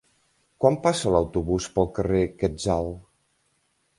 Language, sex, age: Catalan, male, 50-59